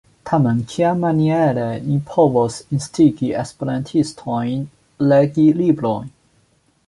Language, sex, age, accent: Esperanto, male, 19-29, Internacia